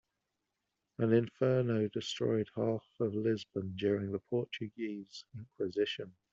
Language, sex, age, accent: English, male, 30-39, England English